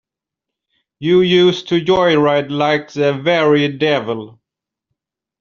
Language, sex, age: English, male, 40-49